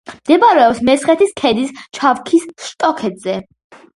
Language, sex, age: Georgian, female, under 19